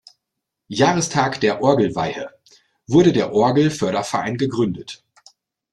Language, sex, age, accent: German, male, 40-49, Deutschland Deutsch